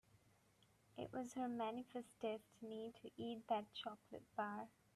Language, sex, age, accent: English, female, 19-29, United States English